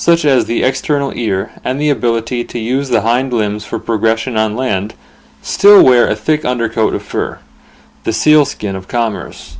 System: none